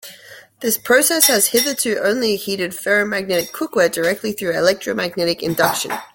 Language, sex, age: English, female, 30-39